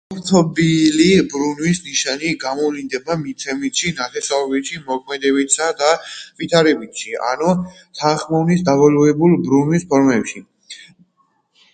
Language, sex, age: Georgian, female, 40-49